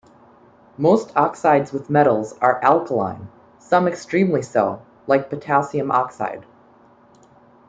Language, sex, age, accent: English, male, under 19, United States English